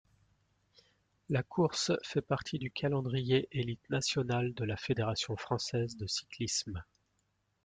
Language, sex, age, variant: French, male, 19-29, Français de métropole